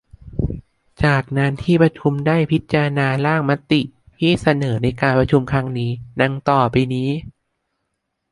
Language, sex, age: Thai, male, under 19